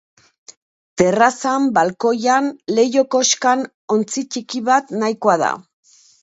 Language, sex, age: Basque, female, 50-59